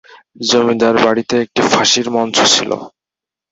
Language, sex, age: Bengali, male, 19-29